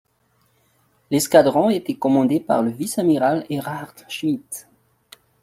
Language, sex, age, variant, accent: French, male, 30-39, Français d'Afrique subsaharienne et des îles africaines, Français de Madagascar